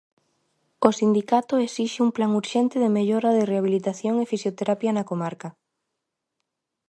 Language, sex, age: Galician, female, 19-29